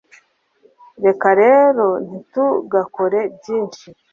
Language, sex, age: Kinyarwanda, female, 30-39